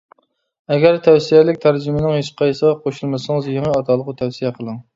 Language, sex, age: Uyghur, male, 30-39